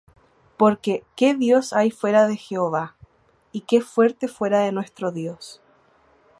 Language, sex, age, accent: Spanish, female, 19-29, Chileno: Chile, Cuyo